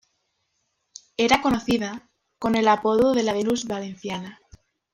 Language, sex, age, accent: Spanish, female, under 19, España: Norte peninsular (Asturias, Castilla y León, Cantabria, País Vasco, Navarra, Aragón, La Rioja, Guadalajara, Cuenca)